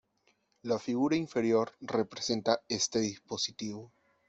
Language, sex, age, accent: Spanish, male, 19-29, Andino-Pacífico: Colombia, Perú, Ecuador, oeste de Bolivia y Venezuela andina